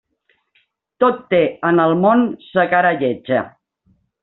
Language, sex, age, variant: Catalan, female, 50-59, Central